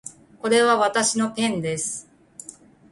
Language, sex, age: Japanese, female, 40-49